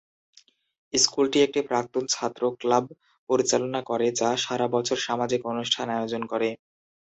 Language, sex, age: Bengali, male, 19-29